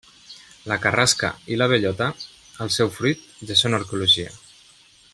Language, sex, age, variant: Catalan, male, 30-39, Central